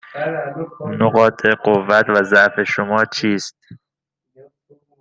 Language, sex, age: Persian, male, 19-29